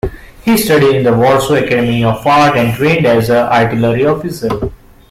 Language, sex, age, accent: English, male, 19-29, India and South Asia (India, Pakistan, Sri Lanka)